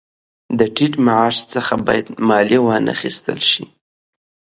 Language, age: Pashto, 19-29